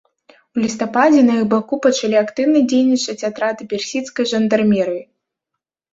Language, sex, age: Belarusian, female, under 19